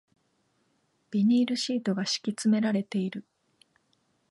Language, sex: Japanese, female